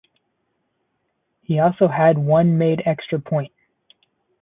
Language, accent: English, United States English